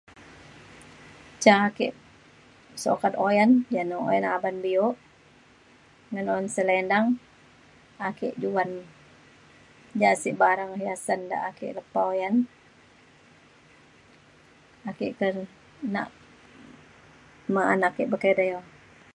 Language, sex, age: Mainstream Kenyah, female, 40-49